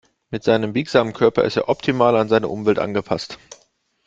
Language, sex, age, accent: German, male, 40-49, Deutschland Deutsch